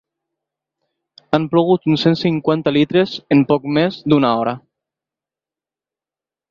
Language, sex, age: Catalan, female, 50-59